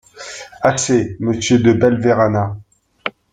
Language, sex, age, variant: French, male, 50-59, Français de métropole